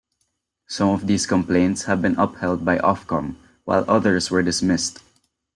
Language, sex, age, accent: English, male, 19-29, Filipino